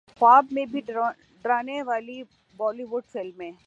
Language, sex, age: Urdu, male, 19-29